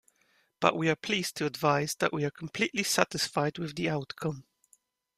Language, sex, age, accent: English, male, 19-29, England English